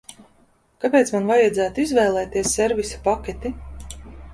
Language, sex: Latvian, female